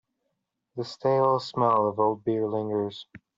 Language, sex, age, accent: English, male, under 19, United States English